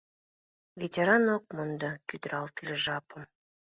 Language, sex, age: Mari, female, under 19